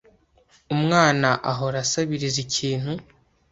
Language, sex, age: Kinyarwanda, male, 19-29